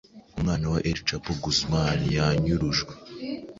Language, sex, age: Kinyarwanda, male, 19-29